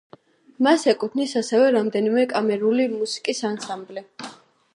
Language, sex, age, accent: Georgian, female, under 19, მშვიდი